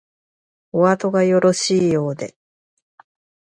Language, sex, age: Japanese, female, 30-39